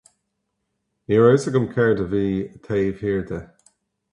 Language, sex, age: Irish, male, 40-49